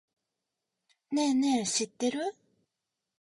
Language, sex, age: Japanese, female, 19-29